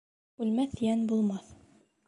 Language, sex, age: Bashkir, female, 19-29